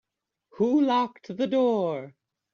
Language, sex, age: English, male, 19-29